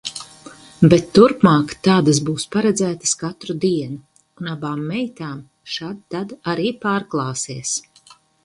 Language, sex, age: Latvian, female, 50-59